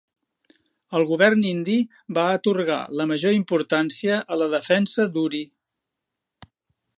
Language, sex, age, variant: Catalan, male, 60-69, Central